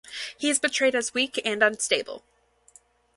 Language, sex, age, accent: English, female, 19-29, United States English